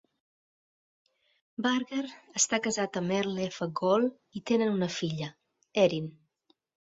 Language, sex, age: Catalan, female, 40-49